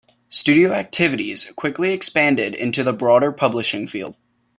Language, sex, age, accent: English, male, under 19, United States English